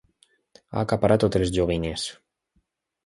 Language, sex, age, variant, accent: Catalan, male, 19-29, Valencià meridional, valencià